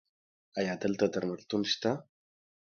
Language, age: Pashto, 19-29